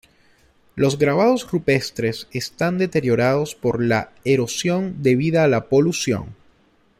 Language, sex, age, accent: Spanish, male, 30-39, Caribe: Cuba, Venezuela, Puerto Rico, República Dominicana, Panamá, Colombia caribeña, México caribeño, Costa del golfo de México